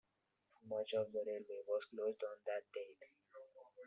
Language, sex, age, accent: English, male, 19-29, India and South Asia (India, Pakistan, Sri Lanka)